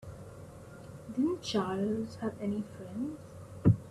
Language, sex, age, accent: English, female, under 19, India and South Asia (India, Pakistan, Sri Lanka)